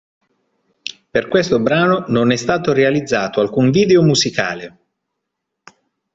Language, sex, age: Italian, male, 30-39